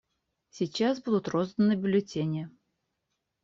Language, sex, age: Russian, female, 40-49